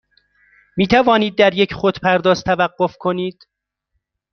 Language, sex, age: Persian, male, 30-39